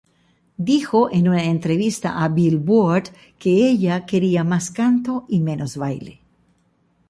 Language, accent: Spanish, Caribe: Cuba, Venezuela, Puerto Rico, República Dominicana, Panamá, Colombia caribeña, México caribeño, Costa del golfo de México